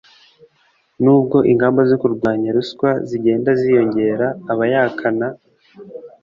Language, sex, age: Kinyarwanda, male, 19-29